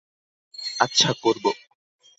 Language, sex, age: Bengali, male, 19-29